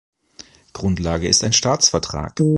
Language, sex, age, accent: German, male, 40-49, Deutschland Deutsch